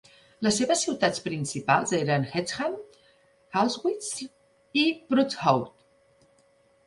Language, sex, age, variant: Catalan, female, 50-59, Central